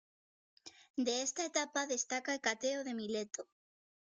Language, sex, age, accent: Spanish, female, under 19, España: Norte peninsular (Asturias, Castilla y León, Cantabria, País Vasco, Navarra, Aragón, La Rioja, Guadalajara, Cuenca)